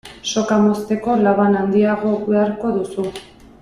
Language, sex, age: Basque, female, 19-29